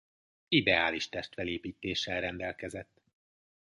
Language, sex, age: Hungarian, male, 40-49